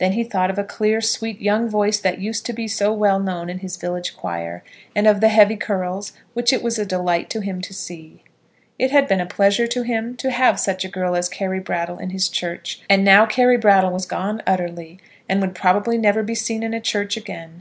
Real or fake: real